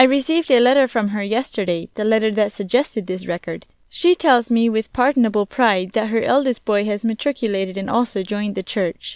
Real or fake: real